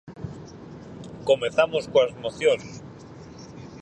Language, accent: Galician, Central (gheada)